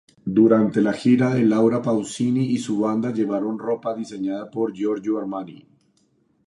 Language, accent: Spanish, Andino-Pacífico: Colombia, Perú, Ecuador, oeste de Bolivia y Venezuela andina